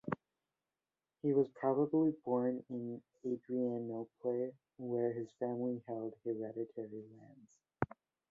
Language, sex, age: English, male, 19-29